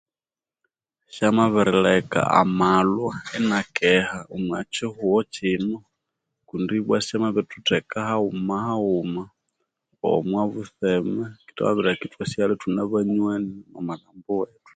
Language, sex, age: Konzo, male, 30-39